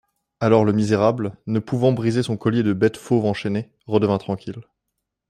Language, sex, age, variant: French, male, 19-29, Français de métropole